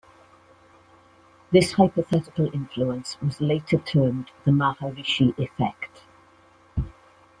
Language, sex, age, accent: English, female, 60-69, Welsh English